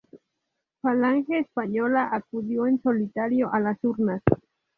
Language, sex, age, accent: Spanish, female, 19-29, México